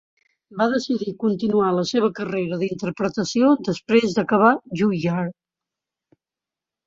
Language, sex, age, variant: Catalan, female, 70-79, Central